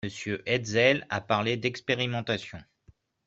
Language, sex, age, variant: French, male, 40-49, Français de métropole